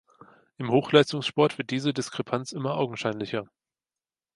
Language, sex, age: German, male, under 19